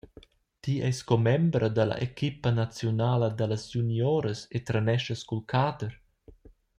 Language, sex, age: Romansh, male, 19-29